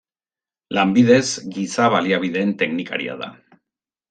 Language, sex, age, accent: Basque, male, 50-59, Erdialdekoa edo Nafarra (Gipuzkoa, Nafarroa)